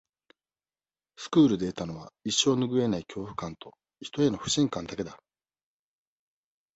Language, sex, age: Japanese, male, 40-49